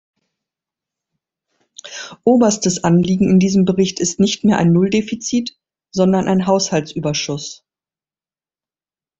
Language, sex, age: German, female, 50-59